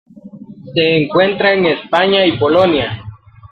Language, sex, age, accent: Spanish, male, 19-29, América central